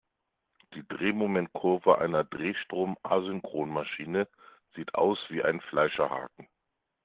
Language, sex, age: German, male, 40-49